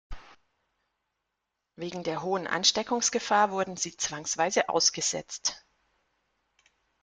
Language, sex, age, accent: German, female, 40-49, Deutschland Deutsch